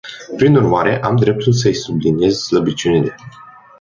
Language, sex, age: Romanian, male, 19-29